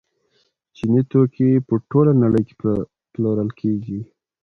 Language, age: Pashto, under 19